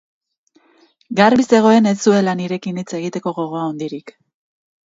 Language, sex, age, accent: Basque, female, 30-39, Mendebalekoa (Araba, Bizkaia, Gipuzkoako mendebaleko herri batzuk)